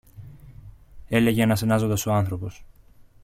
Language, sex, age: Greek, male, 30-39